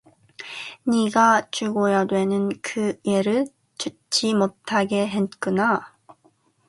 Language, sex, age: Korean, female, 19-29